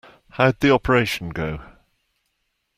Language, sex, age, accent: English, male, 60-69, England English